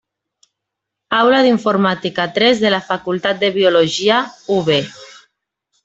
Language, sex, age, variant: Catalan, female, 19-29, Nord-Occidental